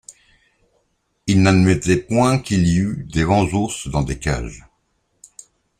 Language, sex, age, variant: French, male, 60-69, Français de métropole